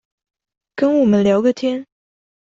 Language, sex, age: Chinese, female, under 19